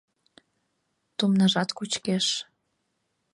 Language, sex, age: Mari, female, 19-29